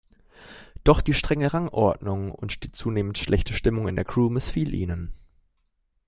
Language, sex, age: German, male, 19-29